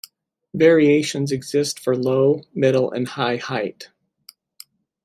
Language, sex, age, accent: English, male, 40-49, United States English